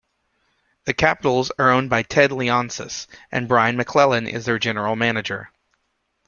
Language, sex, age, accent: English, male, 30-39, United States English